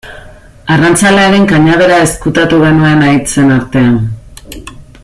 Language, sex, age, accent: Basque, female, 40-49, Erdialdekoa edo Nafarra (Gipuzkoa, Nafarroa)